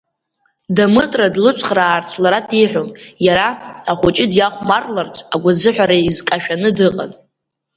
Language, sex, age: Abkhazian, female, under 19